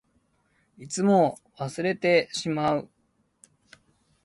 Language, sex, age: Japanese, male, 30-39